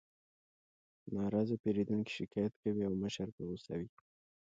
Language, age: Pashto, 19-29